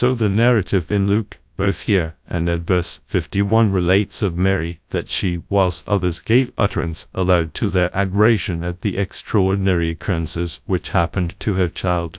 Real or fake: fake